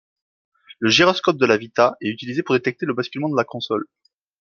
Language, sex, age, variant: French, male, 30-39, Français de métropole